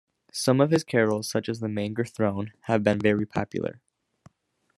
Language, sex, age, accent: English, male, under 19, United States English